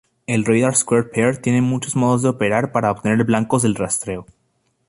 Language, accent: Spanish, México